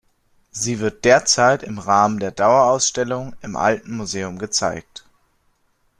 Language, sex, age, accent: German, male, under 19, Deutschland Deutsch